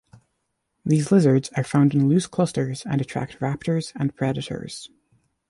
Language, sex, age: English, male, under 19